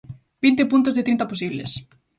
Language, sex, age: Galician, female, 19-29